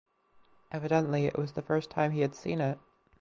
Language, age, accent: English, 19-29, United States English